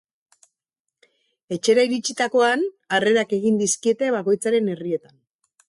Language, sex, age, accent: Basque, female, 40-49, Mendebalekoa (Araba, Bizkaia, Gipuzkoako mendebaleko herri batzuk)